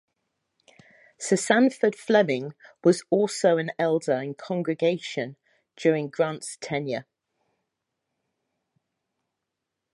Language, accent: English, England English